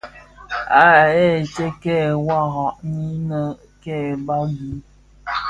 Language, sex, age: Bafia, female, 30-39